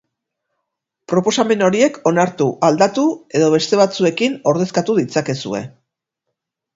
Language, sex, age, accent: Basque, female, 50-59, Erdialdekoa edo Nafarra (Gipuzkoa, Nafarroa)